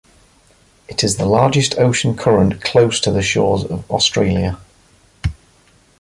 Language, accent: English, England English